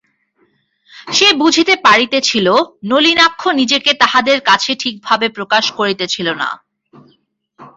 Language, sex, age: Bengali, female, 19-29